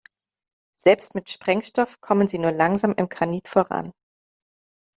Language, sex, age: German, female, 30-39